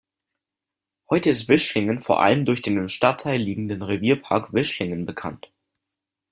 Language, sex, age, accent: German, male, 19-29, Deutschland Deutsch